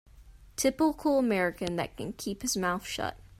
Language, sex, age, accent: English, female, 19-29, United States English